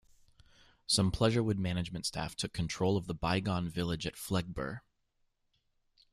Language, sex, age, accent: English, male, 30-39, United States English